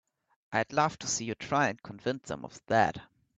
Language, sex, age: English, male, under 19